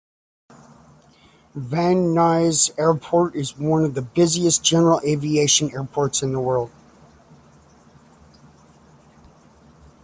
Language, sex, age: English, male, 40-49